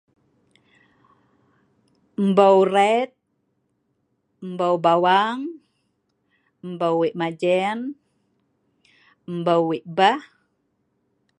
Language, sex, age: Sa'ban, female, 50-59